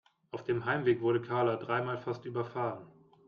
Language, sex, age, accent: German, male, 19-29, Deutschland Deutsch